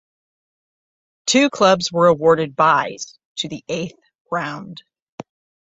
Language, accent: English, United States English